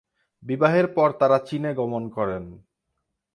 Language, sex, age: Bengali, male, 19-29